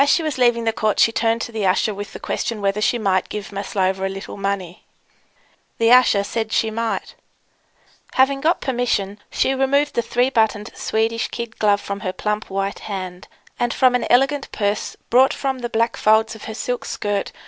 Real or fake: real